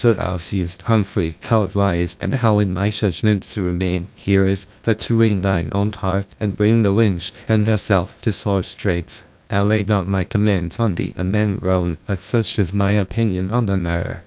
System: TTS, GlowTTS